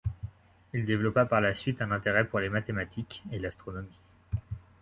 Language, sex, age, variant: French, male, 19-29, Français de métropole